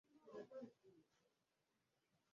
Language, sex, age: Swahili, male, 30-39